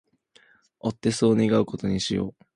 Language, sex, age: Japanese, male, under 19